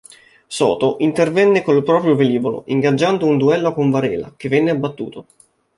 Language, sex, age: Italian, male, 19-29